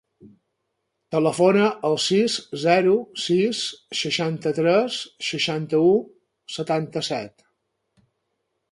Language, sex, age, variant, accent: Catalan, male, 50-59, Balear, menorquí